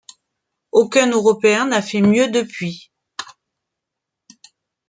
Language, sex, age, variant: French, female, 40-49, Français de métropole